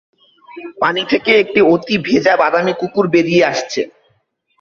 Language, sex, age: Bengali, male, 19-29